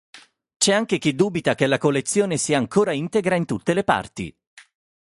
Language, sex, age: Italian, male, 30-39